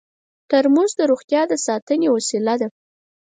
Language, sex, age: Pashto, female, under 19